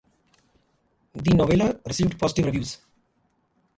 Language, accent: English, India and South Asia (India, Pakistan, Sri Lanka)